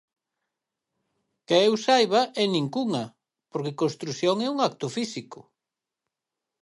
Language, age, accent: Galician, 40-49, Atlántico (seseo e gheada)